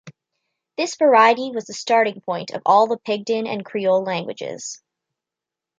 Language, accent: English, Canadian English